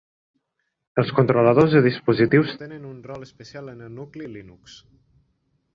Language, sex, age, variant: Catalan, male, 30-39, Nord-Occidental